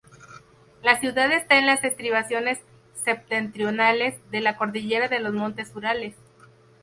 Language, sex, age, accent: Spanish, female, 30-39, México